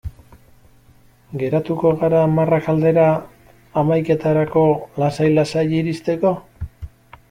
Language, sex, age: Basque, male, 60-69